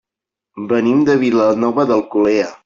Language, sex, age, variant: Catalan, male, 19-29, Central